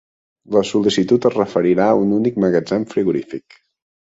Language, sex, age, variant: Catalan, male, 30-39, Central